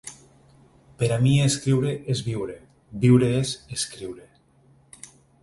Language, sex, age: Catalan, male, 40-49